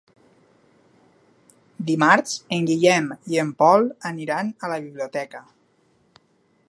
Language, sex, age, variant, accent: Catalan, male, 30-39, Valencià meridional, valencià